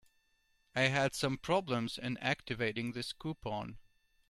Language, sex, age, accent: English, male, 40-49, England English